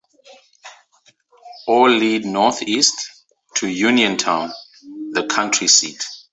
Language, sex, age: English, male, 30-39